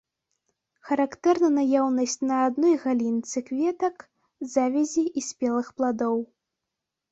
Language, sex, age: Belarusian, female, under 19